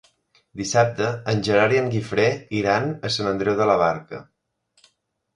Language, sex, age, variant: Catalan, male, 19-29, Central